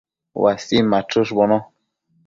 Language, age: Matsés, 19-29